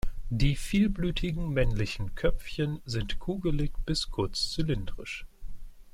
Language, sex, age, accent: German, male, 19-29, Deutschland Deutsch